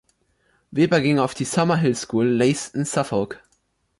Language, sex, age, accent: German, male, under 19, Deutschland Deutsch